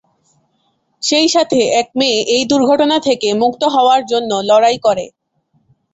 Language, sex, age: Bengali, female, under 19